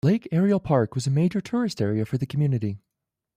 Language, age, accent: English, 19-29, United States English